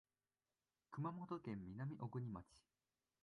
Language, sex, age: Japanese, male, 19-29